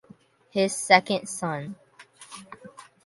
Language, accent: English, United States English